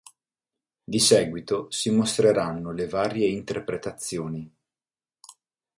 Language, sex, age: Italian, male, 30-39